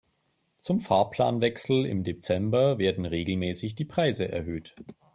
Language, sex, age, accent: German, male, 40-49, Deutschland Deutsch